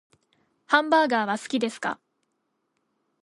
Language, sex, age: Japanese, female, 19-29